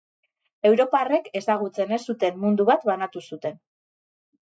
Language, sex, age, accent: Basque, female, 30-39, Mendebalekoa (Araba, Bizkaia, Gipuzkoako mendebaleko herri batzuk)